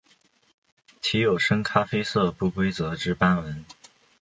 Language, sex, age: Chinese, male, under 19